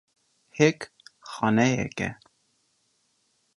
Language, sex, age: Kurdish, male, 30-39